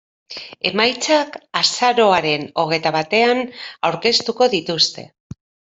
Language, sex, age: Basque, female, 40-49